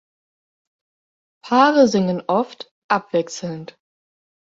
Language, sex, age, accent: German, female, 19-29, Deutschland Deutsch